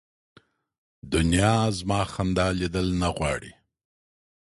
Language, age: Pashto, 50-59